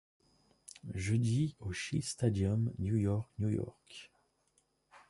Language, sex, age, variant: French, male, 30-39, Français de métropole